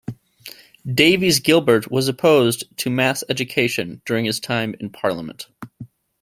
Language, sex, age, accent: English, male, 30-39, United States English